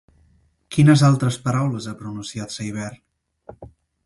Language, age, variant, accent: Catalan, under 19, Central, central